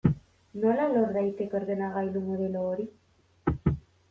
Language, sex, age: Basque, female, 19-29